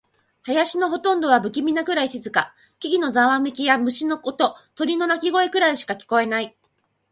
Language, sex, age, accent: Japanese, female, 40-49, 標準語